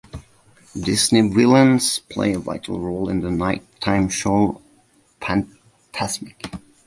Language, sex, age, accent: English, male, 40-49, United States English